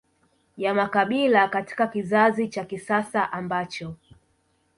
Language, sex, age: Swahili, female, 19-29